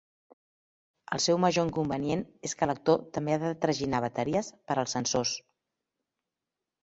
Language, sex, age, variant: Catalan, female, 40-49, Central